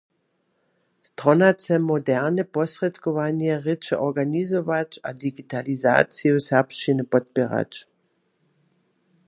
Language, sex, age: Upper Sorbian, female, 40-49